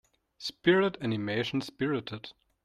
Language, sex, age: English, male, 30-39